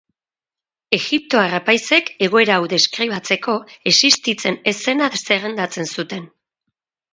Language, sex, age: Basque, female, 40-49